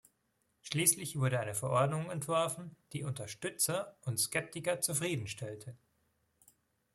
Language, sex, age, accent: German, male, 19-29, Schweizerdeutsch